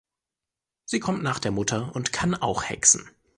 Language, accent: German, Deutschland Deutsch